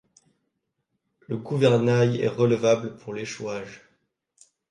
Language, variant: French, Français de métropole